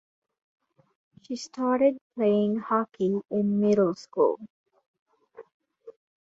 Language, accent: English, Filipino